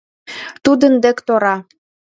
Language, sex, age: Mari, female, 19-29